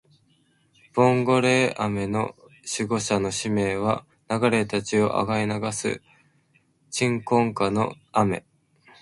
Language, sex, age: Japanese, male, 19-29